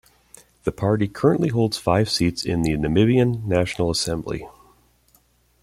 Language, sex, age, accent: English, male, 19-29, United States English